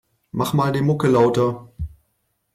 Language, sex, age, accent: German, male, 50-59, Deutschland Deutsch